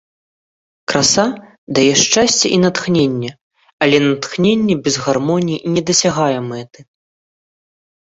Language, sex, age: Belarusian, male, under 19